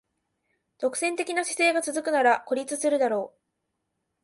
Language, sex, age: Japanese, female, under 19